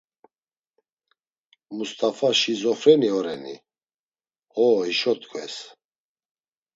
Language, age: Laz, 50-59